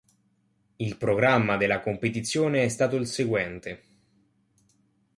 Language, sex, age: Italian, male, under 19